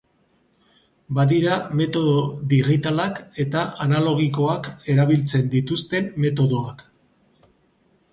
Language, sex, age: Basque, male, 50-59